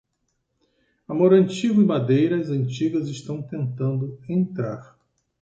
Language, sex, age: Portuguese, male, 50-59